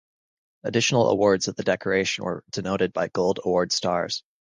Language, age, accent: English, 19-29, United States English